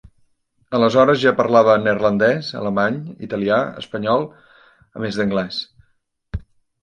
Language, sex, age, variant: Catalan, male, 40-49, Central